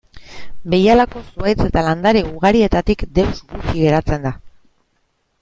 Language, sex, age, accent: Basque, female, 30-39, Mendebalekoa (Araba, Bizkaia, Gipuzkoako mendebaleko herri batzuk)